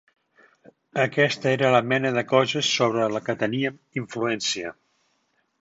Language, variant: Catalan, Central